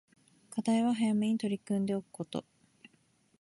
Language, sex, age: Japanese, female, 30-39